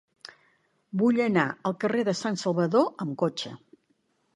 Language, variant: Catalan, Central